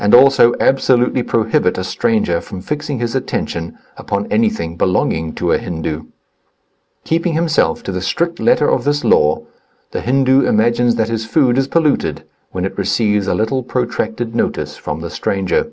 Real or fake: real